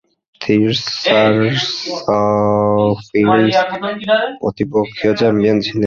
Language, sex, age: Bengali, male, 19-29